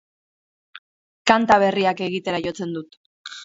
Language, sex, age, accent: Basque, female, 30-39, Mendebalekoa (Araba, Bizkaia, Gipuzkoako mendebaleko herri batzuk)